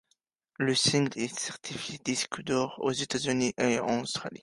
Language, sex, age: French, male, 19-29